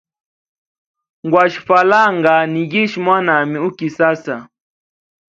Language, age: Hemba, 19-29